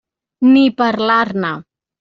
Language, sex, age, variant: Catalan, female, 40-49, Central